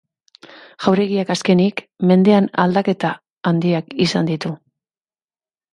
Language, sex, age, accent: Basque, female, 50-59, Mendebalekoa (Araba, Bizkaia, Gipuzkoako mendebaleko herri batzuk)